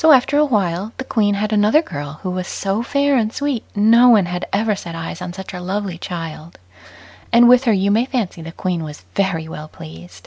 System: none